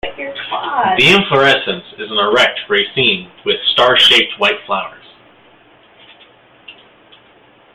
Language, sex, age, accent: English, male, 19-29, United States English